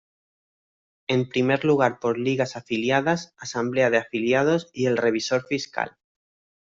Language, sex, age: Spanish, male, 19-29